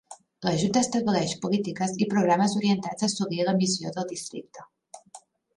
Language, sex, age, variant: Catalan, female, 30-39, Central